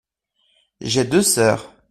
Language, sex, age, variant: French, male, 19-29, Français de métropole